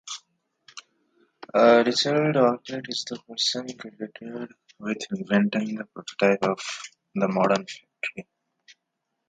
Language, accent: English, India and South Asia (India, Pakistan, Sri Lanka)